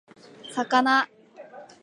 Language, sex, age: Japanese, female, 19-29